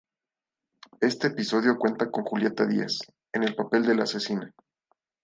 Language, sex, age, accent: Spanish, male, 19-29, México